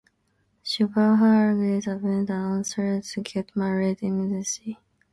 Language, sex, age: English, female, under 19